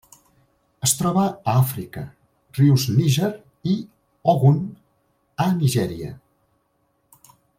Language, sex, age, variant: Catalan, male, 60-69, Central